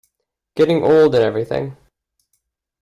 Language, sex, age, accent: English, male, 19-29, Canadian English